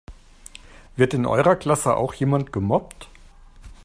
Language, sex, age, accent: German, male, 50-59, Deutschland Deutsch